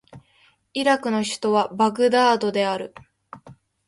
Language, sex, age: Japanese, female, 19-29